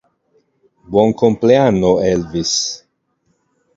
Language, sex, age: Italian, male, 60-69